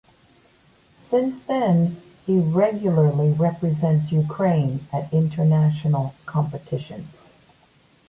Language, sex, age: English, female, 60-69